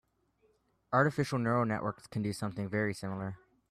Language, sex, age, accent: English, male, 19-29, United States English